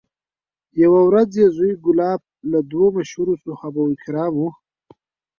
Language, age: Pashto, 30-39